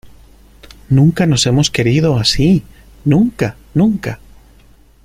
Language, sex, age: Spanish, male, 30-39